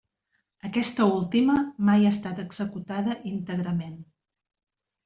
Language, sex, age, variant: Catalan, female, 50-59, Central